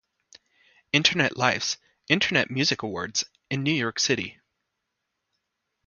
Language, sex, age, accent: English, male, under 19, United States English